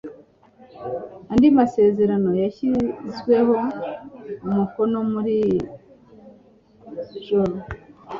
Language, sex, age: Kinyarwanda, female, 40-49